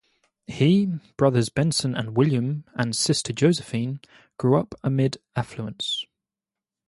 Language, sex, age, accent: English, male, 19-29, England English